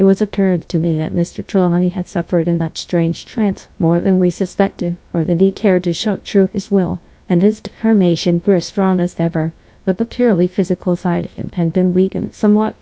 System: TTS, GlowTTS